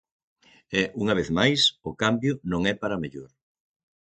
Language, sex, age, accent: Galician, male, 60-69, Atlántico (seseo e gheada)